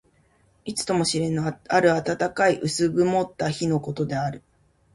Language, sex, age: Japanese, female, 30-39